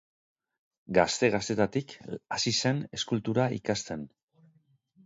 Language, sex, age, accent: Basque, male, 50-59, Mendebalekoa (Araba, Bizkaia, Gipuzkoako mendebaleko herri batzuk)